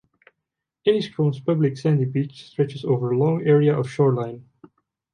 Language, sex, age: English, male, 19-29